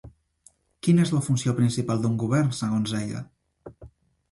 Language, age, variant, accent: Catalan, under 19, Central, central